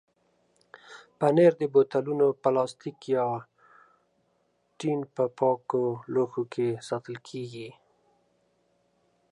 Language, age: Pashto, 30-39